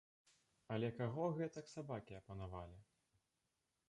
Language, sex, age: Belarusian, male, 19-29